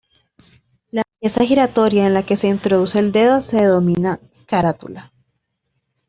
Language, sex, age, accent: Spanish, female, 19-29, Andino-Pacífico: Colombia, Perú, Ecuador, oeste de Bolivia y Venezuela andina